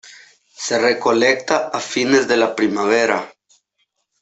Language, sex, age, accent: Spanish, male, 19-29, América central